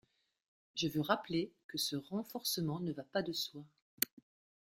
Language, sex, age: French, female, 50-59